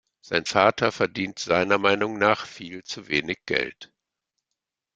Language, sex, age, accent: German, male, 60-69, Deutschland Deutsch